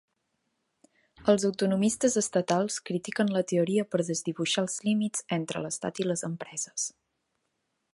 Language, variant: Catalan, Central